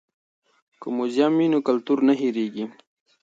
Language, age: Pashto, 19-29